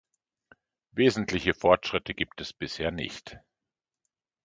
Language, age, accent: German, 50-59, Deutschland Deutsch